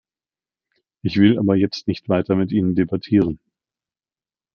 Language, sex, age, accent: German, male, 40-49, Deutschland Deutsch